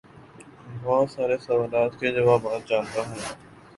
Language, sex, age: Urdu, male, 19-29